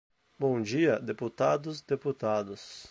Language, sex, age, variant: Portuguese, male, 19-29, Portuguese (Brasil)